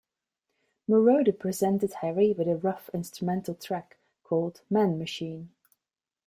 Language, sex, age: English, female, 40-49